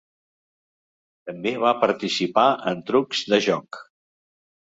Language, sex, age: Catalan, male, 70-79